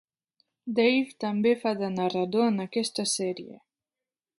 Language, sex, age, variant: Catalan, male, 19-29, Septentrional